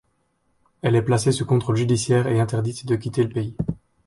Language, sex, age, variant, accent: French, male, 19-29, Français d'Europe, Français de Belgique